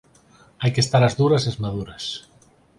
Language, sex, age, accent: Galician, male, 40-49, Normativo (estándar)